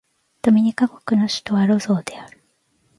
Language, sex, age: Japanese, female, 19-29